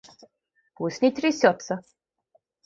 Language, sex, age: Russian, female, 19-29